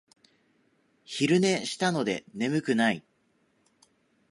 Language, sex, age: Japanese, male, 19-29